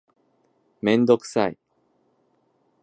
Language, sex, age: Japanese, male, 19-29